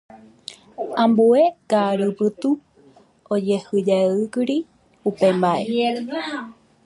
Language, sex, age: Guarani, female, 19-29